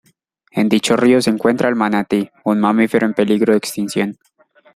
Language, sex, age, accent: Spanish, male, 19-29, Caribe: Cuba, Venezuela, Puerto Rico, República Dominicana, Panamá, Colombia caribeña, México caribeño, Costa del golfo de México